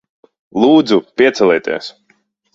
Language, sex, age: Latvian, male, 30-39